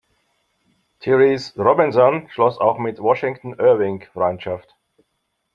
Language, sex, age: German, male, 50-59